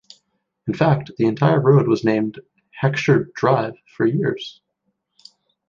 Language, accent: English, Canadian English